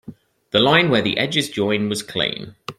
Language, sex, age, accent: English, male, 30-39, England English